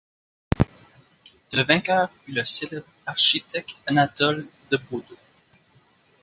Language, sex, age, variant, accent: French, male, 30-39, Français d'Amérique du Nord, Français du Canada